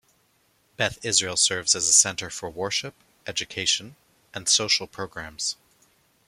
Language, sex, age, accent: English, male, 30-39, Canadian English